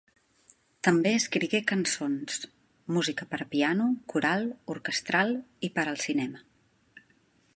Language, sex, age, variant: Catalan, female, 40-49, Central